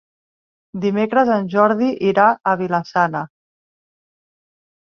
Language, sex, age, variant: Catalan, female, 30-39, Central